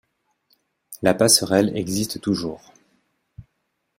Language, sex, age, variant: French, male, 30-39, Français de métropole